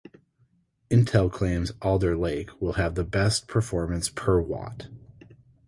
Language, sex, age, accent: English, male, 30-39, United States English